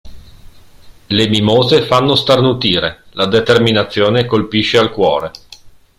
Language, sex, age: Italian, male, 50-59